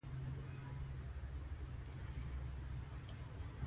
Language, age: Pashto, 19-29